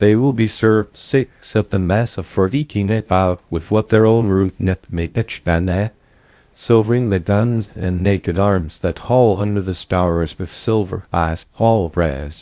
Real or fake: fake